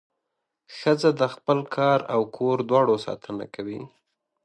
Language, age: Pashto, 19-29